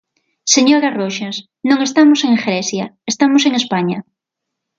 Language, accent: Galician, Atlántico (seseo e gheada); Normativo (estándar)